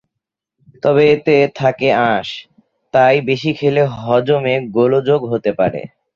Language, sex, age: Bengali, male, 19-29